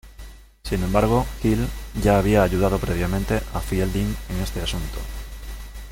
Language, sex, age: Spanish, male, 40-49